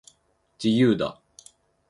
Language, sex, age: Japanese, male, 19-29